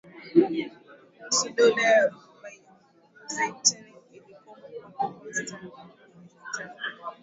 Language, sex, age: Swahili, female, 19-29